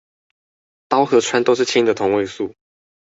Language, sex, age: Chinese, male, 19-29